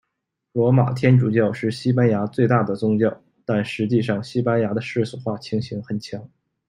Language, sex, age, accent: Chinese, male, 19-29, 出生地：吉林省